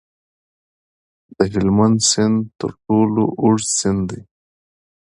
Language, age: Pashto, 30-39